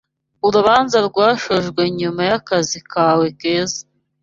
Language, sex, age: Kinyarwanda, female, 19-29